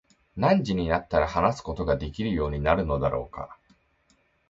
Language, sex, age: Japanese, male, 19-29